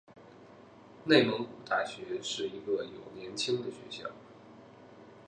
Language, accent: Chinese, 出生地：河北省